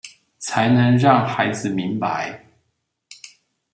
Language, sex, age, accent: Chinese, male, 30-39, 出生地：彰化縣